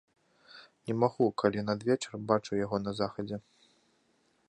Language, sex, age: Belarusian, male, 19-29